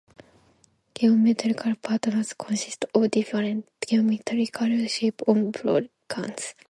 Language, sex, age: English, female, 19-29